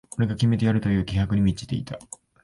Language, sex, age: Japanese, male, 19-29